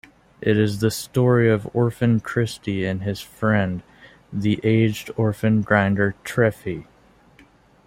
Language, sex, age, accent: English, male, 19-29, United States English